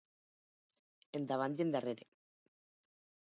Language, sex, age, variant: Catalan, female, 40-49, Valencià central